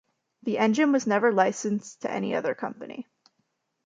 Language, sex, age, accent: English, female, 19-29, United States English